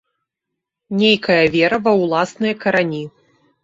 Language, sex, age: Belarusian, female, 30-39